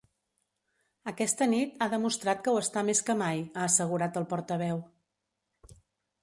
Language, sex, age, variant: Catalan, female, 50-59, Central